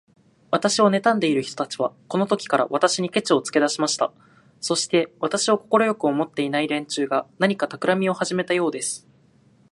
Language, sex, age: Japanese, male, 19-29